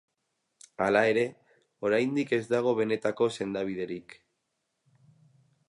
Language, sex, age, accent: Basque, male, 30-39, Mendebalekoa (Araba, Bizkaia, Gipuzkoako mendebaleko herri batzuk)